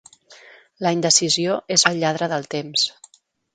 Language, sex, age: Catalan, female, 40-49